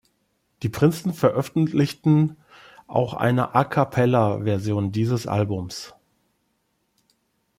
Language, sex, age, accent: German, male, 50-59, Deutschland Deutsch